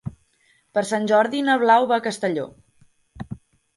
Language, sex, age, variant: Catalan, female, 19-29, Central